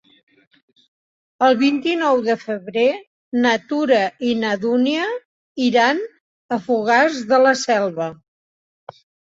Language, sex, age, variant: Catalan, female, 60-69, Central